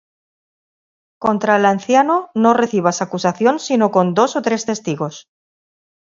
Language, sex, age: Spanish, female, 40-49